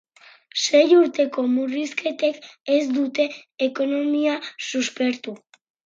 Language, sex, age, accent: Basque, female, under 19, Erdialdekoa edo Nafarra (Gipuzkoa, Nafarroa)